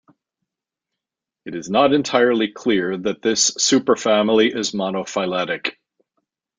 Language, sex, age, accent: English, male, 50-59, United States English